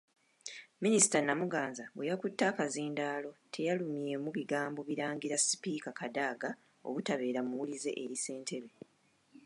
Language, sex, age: Ganda, female, 30-39